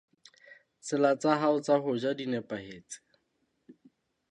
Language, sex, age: Southern Sotho, male, 30-39